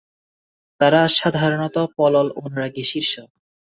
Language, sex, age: Bengali, male, 19-29